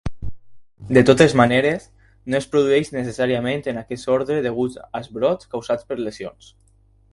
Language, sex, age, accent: Catalan, male, under 19, valencià